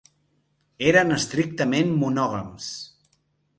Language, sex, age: Catalan, male, 40-49